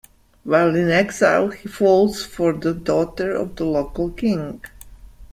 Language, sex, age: English, female, 50-59